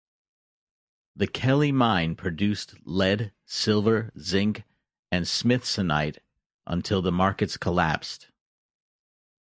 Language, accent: English, United States English